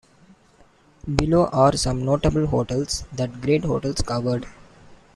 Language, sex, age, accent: English, male, 19-29, India and South Asia (India, Pakistan, Sri Lanka)